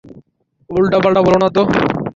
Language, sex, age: Bengali, male, under 19